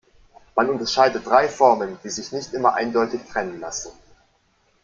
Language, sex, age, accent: German, male, 19-29, Deutschland Deutsch